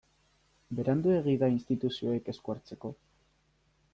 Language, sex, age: Basque, male, 19-29